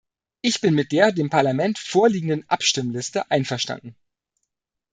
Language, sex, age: German, male, 30-39